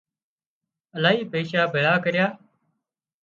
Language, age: Wadiyara Koli, 30-39